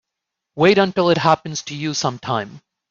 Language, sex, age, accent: English, male, 30-39, United States English